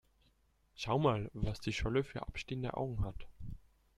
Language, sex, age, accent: German, male, under 19, Österreichisches Deutsch